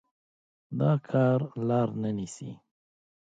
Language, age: Pashto, 30-39